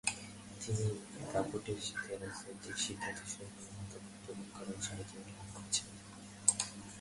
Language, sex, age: Bengali, male, under 19